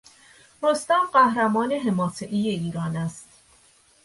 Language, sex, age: Persian, female, 30-39